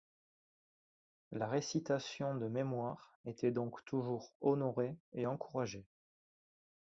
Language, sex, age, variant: French, male, 30-39, Français de métropole